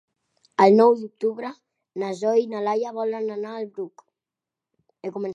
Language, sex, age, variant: Catalan, female, 40-49, Central